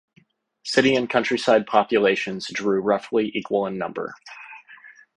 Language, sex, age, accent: English, male, 30-39, United States English